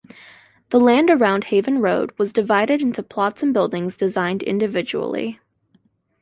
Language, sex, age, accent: English, female, 19-29, United States English